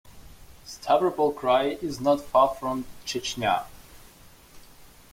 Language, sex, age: English, male, 19-29